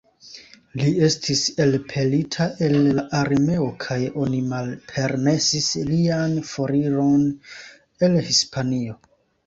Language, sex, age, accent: Esperanto, male, 19-29, Internacia